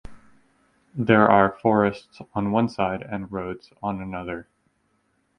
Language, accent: English, Canadian English